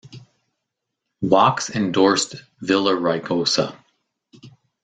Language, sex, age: English, male, 50-59